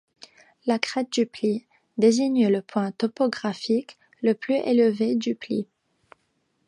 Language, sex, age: French, female, 19-29